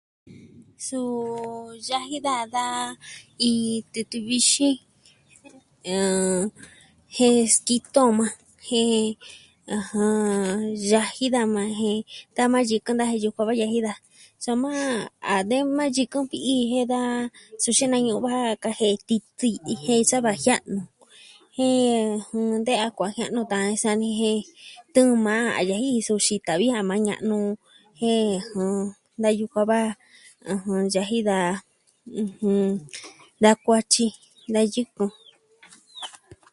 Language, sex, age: Southwestern Tlaxiaco Mixtec, female, 19-29